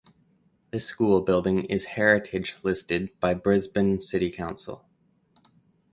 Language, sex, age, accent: English, male, 30-39, Canadian English